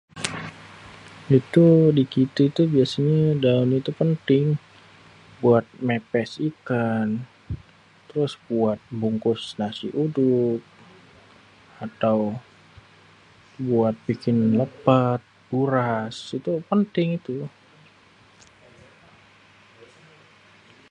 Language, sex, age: Betawi, male, 30-39